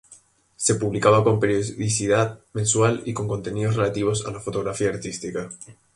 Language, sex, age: Spanish, male, 19-29